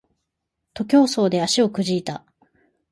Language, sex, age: Japanese, female, 30-39